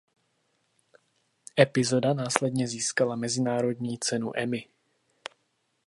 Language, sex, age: Czech, male, 30-39